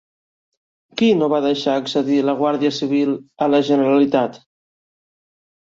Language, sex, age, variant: Catalan, male, 19-29, Central